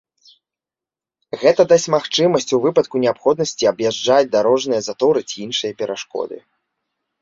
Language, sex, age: Belarusian, male, 19-29